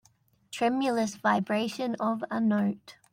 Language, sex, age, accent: English, female, 30-39, Australian English